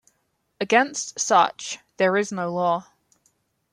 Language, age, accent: English, 19-29, England English